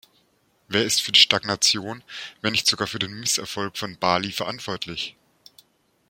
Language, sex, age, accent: German, male, 40-49, Deutschland Deutsch